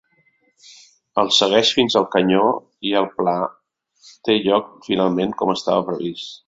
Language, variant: Catalan, Central